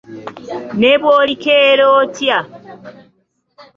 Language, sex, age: Ganda, female, 30-39